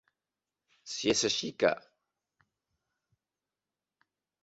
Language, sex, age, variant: Catalan, male, 30-39, Central